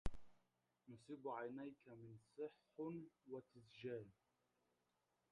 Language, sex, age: Arabic, male, under 19